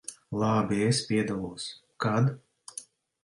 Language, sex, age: Latvian, male, 40-49